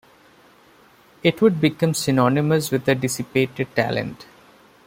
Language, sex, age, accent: English, male, 30-39, India and South Asia (India, Pakistan, Sri Lanka)